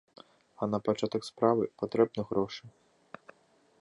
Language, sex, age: Belarusian, male, 19-29